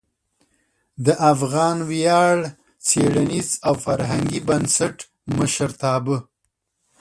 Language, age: Pashto, 40-49